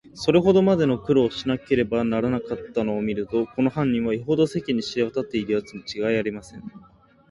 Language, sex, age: Japanese, male, 19-29